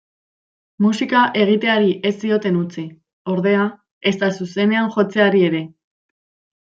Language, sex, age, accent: Basque, female, 19-29, Mendebalekoa (Araba, Bizkaia, Gipuzkoako mendebaleko herri batzuk)